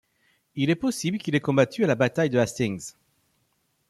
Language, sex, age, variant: French, male, 40-49, Français de métropole